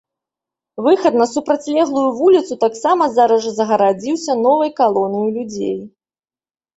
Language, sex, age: Belarusian, female, 30-39